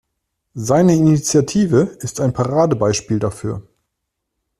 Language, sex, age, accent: German, male, 30-39, Deutschland Deutsch